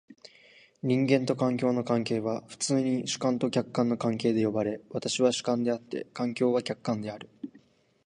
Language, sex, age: Japanese, male, 19-29